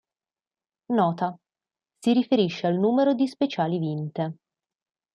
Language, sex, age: Italian, female, 19-29